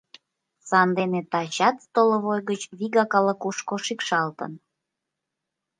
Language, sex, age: Mari, female, 19-29